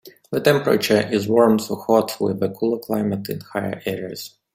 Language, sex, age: English, male, 30-39